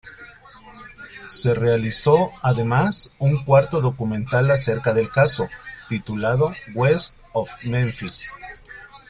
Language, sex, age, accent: Spanish, male, 40-49, México